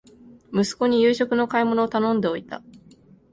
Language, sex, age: Japanese, female, 19-29